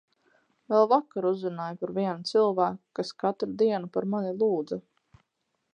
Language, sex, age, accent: Latvian, female, 30-39, bez akcenta